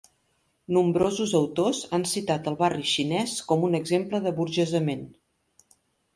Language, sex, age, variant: Catalan, female, 50-59, Central